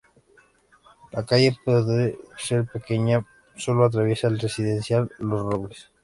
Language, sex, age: Spanish, male, 19-29